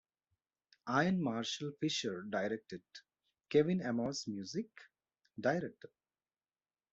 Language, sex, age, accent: English, male, 40-49, India and South Asia (India, Pakistan, Sri Lanka)